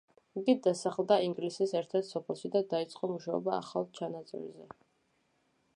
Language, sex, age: Georgian, female, under 19